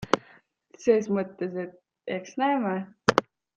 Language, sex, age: Estonian, female, 19-29